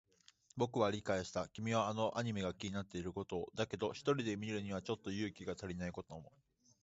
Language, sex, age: Japanese, male, under 19